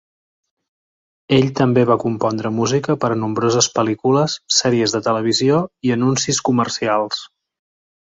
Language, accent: Catalan, Camp de Tarragona